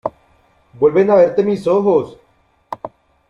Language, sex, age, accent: Spanish, male, 19-29, Andino-Pacífico: Colombia, Perú, Ecuador, oeste de Bolivia y Venezuela andina